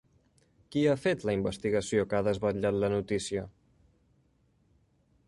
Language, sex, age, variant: Catalan, male, 19-29, Central